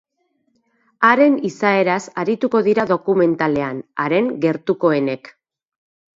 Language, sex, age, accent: Basque, female, 40-49, Mendebalekoa (Araba, Bizkaia, Gipuzkoako mendebaleko herri batzuk)